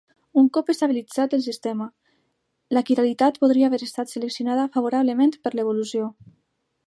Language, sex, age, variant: Catalan, female, under 19, Alacantí